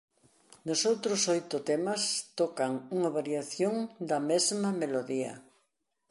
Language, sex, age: Galician, female, 60-69